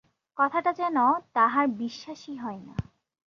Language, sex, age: Bengali, female, 19-29